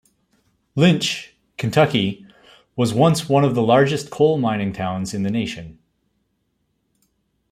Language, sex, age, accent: English, male, 30-39, United States English